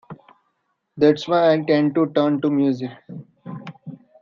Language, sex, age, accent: English, male, 19-29, India and South Asia (India, Pakistan, Sri Lanka)